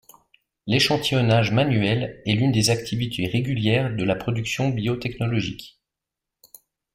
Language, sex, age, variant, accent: French, male, 30-39, Français d'Europe, Français de Suisse